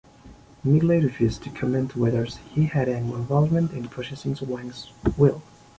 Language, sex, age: English, male, 19-29